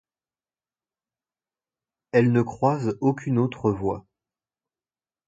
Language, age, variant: French, 19-29, Français de métropole